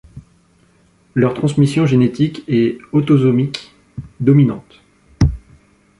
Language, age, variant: French, 30-39, Français de métropole